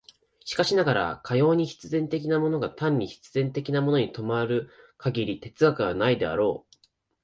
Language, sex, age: Japanese, male, 19-29